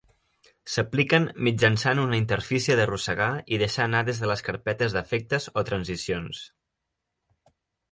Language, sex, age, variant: Catalan, male, 19-29, Central